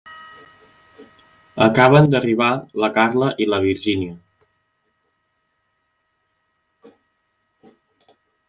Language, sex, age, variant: Catalan, male, 19-29, Central